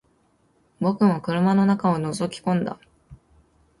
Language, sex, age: Japanese, female, 19-29